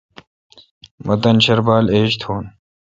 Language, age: Kalkoti, 19-29